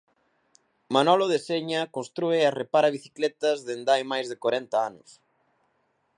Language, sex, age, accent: Galician, male, 19-29, Atlántico (seseo e gheada)